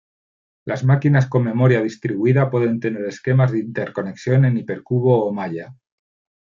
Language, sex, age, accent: Spanish, male, 40-49, España: Norte peninsular (Asturias, Castilla y León, Cantabria, País Vasco, Navarra, Aragón, La Rioja, Guadalajara, Cuenca)